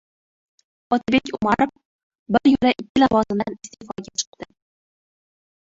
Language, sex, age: Uzbek, female, 19-29